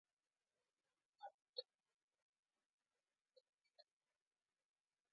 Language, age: Indonesian, 30-39